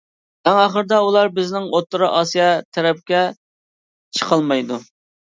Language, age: Uyghur, 19-29